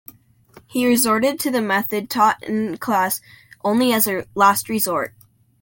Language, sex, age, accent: English, male, under 19, United States English